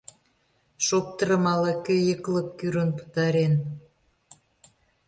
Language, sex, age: Mari, female, 60-69